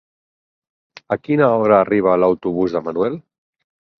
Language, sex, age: Catalan, male, 40-49